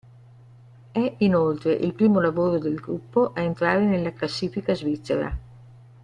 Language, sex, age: Italian, female, 70-79